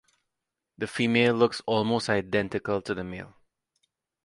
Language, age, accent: English, 30-39, West Indies and Bermuda (Bahamas, Bermuda, Jamaica, Trinidad)